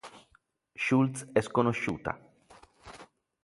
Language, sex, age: Italian, male, 40-49